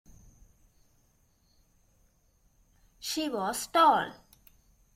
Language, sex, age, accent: English, female, 19-29, United States English